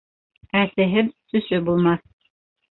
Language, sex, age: Bashkir, female, 40-49